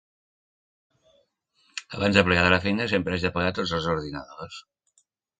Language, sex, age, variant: Catalan, male, 60-69, Nord-Occidental